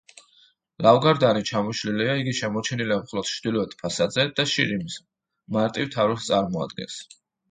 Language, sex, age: Georgian, male, 30-39